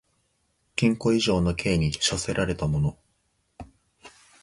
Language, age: Japanese, 19-29